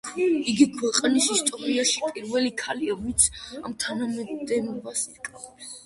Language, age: Georgian, under 19